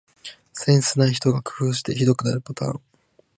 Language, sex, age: Japanese, male, 19-29